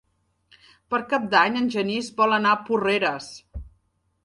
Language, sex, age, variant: Catalan, female, 40-49, Septentrional